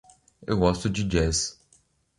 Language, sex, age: Portuguese, male, 19-29